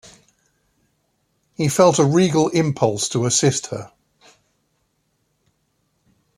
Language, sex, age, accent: English, male, 60-69, England English